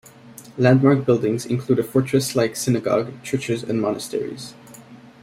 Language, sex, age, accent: English, male, 19-29, Canadian English